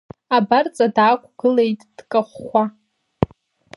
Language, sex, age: Abkhazian, female, 19-29